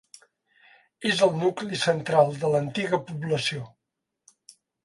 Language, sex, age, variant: Catalan, male, 70-79, Central